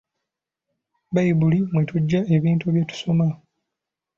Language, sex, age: Ganda, male, 19-29